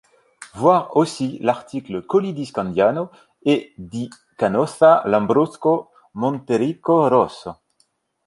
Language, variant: French, Français de métropole